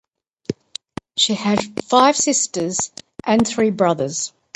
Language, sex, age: English, female, 60-69